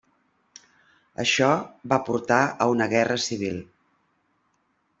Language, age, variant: Catalan, 60-69, Central